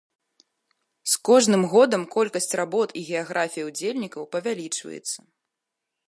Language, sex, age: Belarusian, female, 19-29